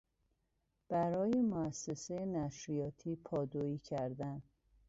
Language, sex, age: Persian, female, 40-49